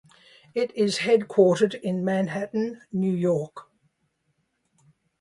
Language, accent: English, Australian English